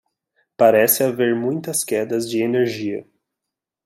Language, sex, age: Portuguese, male, 19-29